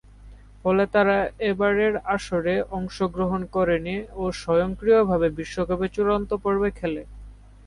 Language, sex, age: Bengali, male, under 19